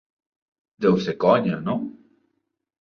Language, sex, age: Catalan, male, 19-29